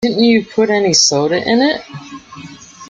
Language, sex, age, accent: English, female, 60-69, United States English